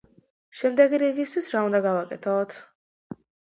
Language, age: Georgian, under 19